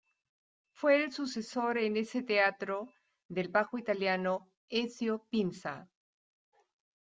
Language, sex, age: Spanish, female, 50-59